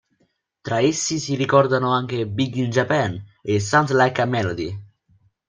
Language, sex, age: Italian, male, 19-29